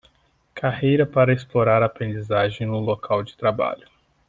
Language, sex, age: Portuguese, male, 30-39